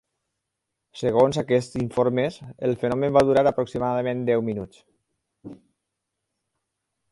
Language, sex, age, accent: Catalan, male, 50-59, valencià